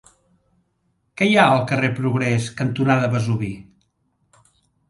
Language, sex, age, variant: Catalan, male, 60-69, Central